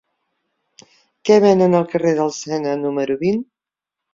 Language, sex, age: Catalan, female, 50-59